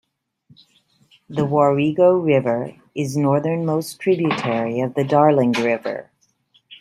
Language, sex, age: English, female, 60-69